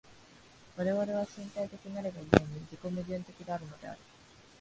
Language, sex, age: Japanese, female, 19-29